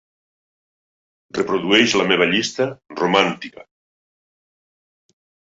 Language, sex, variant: Catalan, male, Nord-Occidental